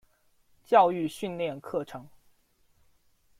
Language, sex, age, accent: Chinese, male, 19-29, 出生地：四川省